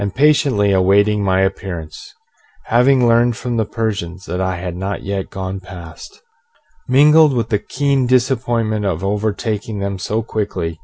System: none